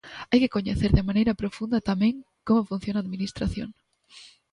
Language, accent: Galician, Normativo (estándar)